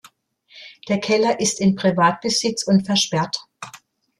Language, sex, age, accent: German, female, 60-69, Deutschland Deutsch